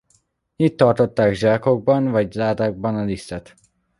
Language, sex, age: Hungarian, male, under 19